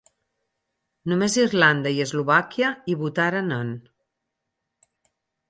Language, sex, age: Catalan, female, 50-59